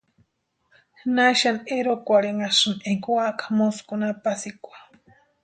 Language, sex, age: Western Highland Purepecha, female, 19-29